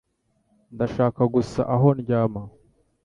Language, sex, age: Kinyarwanda, male, 19-29